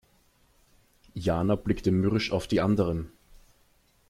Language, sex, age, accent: German, male, 19-29, Österreichisches Deutsch